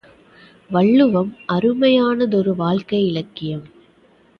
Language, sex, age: Tamil, female, 19-29